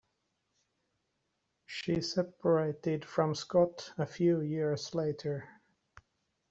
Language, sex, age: English, male, 40-49